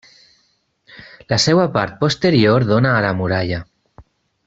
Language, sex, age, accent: Catalan, male, 30-39, valencià; valencià meridional